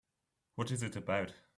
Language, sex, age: English, male, 19-29